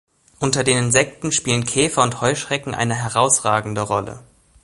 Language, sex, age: German, male, 19-29